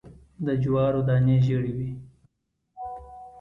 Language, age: Pashto, 40-49